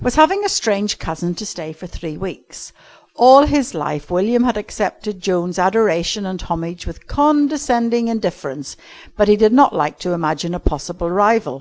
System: none